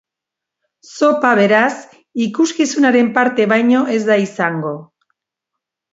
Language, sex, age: Basque, female, 60-69